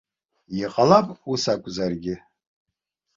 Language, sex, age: Abkhazian, male, 60-69